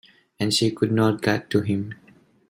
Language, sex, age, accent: English, male, 19-29, India and South Asia (India, Pakistan, Sri Lanka)